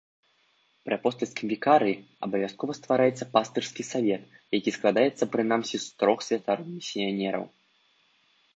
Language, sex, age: Belarusian, male, 19-29